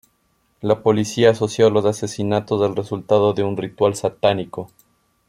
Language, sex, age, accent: Spanish, male, 30-39, Andino-Pacífico: Colombia, Perú, Ecuador, oeste de Bolivia y Venezuela andina